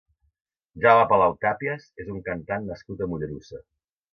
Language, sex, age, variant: Catalan, male, 60-69, Central